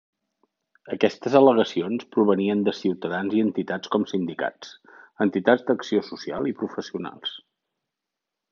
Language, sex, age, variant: Catalan, male, 50-59, Central